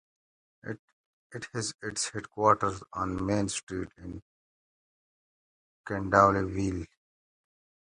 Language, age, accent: English, 40-49, United States English